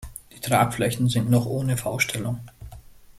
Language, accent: German, Österreichisches Deutsch